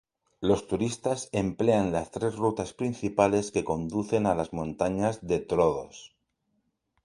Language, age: Spanish, 40-49